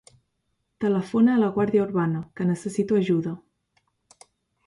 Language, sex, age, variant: Catalan, female, 19-29, Central